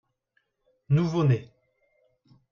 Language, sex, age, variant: French, male, 40-49, Français de métropole